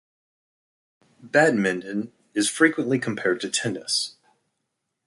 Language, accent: English, United States English